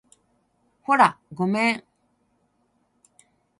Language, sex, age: Japanese, female, 60-69